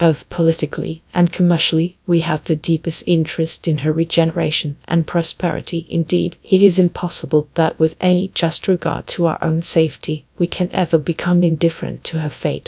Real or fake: fake